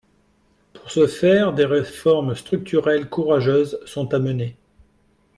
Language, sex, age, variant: French, male, 40-49, Français de métropole